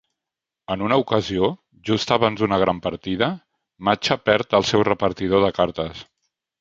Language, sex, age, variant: Catalan, male, 60-69, Central